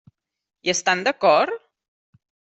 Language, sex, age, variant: Catalan, female, 40-49, Central